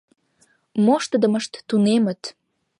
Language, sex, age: Mari, female, under 19